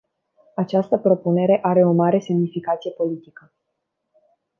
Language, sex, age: Romanian, female, 19-29